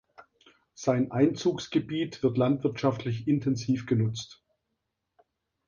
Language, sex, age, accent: German, male, 50-59, Deutschland Deutsch; Süddeutsch